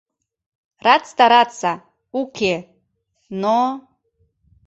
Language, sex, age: Mari, female, 30-39